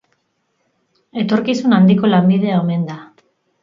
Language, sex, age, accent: Basque, female, 40-49, Mendebalekoa (Araba, Bizkaia, Gipuzkoako mendebaleko herri batzuk)